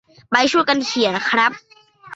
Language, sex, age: Thai, male, 30-39